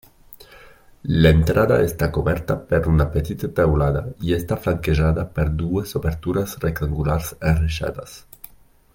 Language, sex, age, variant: Catalan, male, 40-49, Nord-Occidental